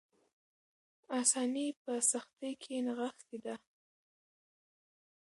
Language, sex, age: Pashto, female, under 19